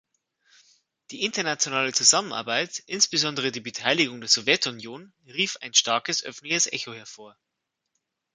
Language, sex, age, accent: German, male, 30-39, Deutschland Deutsch